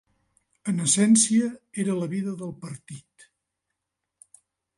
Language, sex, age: Catalan, male, 60-69